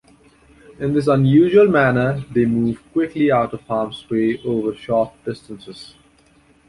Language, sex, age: English, male, 19-29